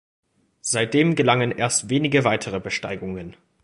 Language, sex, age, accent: German, male, under 19, Deutschland Deutsch